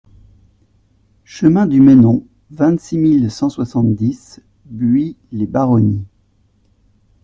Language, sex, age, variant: French, male, 40-49, Français de métropole